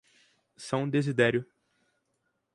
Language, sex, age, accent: Portuguese, male, 19-29, Mineiro